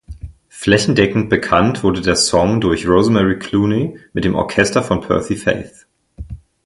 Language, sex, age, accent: German, male, 19-29, Deutschland Deutsch